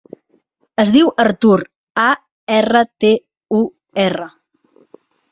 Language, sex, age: Catalan, female, 40-49